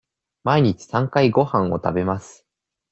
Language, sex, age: Japanese, male, 19-29